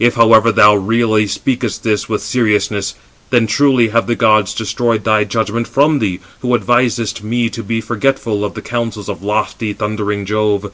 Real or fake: real